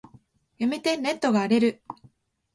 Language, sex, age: Japanese, female, 19-29